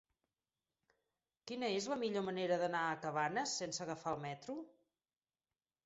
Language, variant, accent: Catalan, Central, central